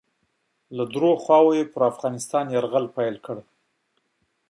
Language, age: Pashto, 40-49